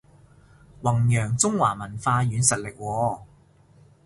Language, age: Cantonese, 40-49